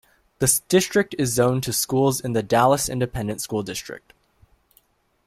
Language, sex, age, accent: English, male, under 19, United States English